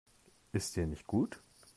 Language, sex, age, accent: German, male, 40-49, Deutschland Deutsch